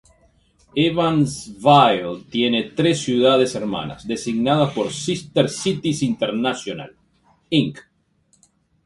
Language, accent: Spanish, Rioplatense: Argentina, Uruguay, este de Bolivia, Paraguay